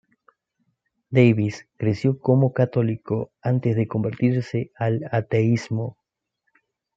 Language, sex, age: Spanish, male, 19-29